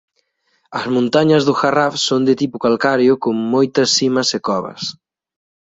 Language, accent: Galician, Atlántico (seseo e gheada)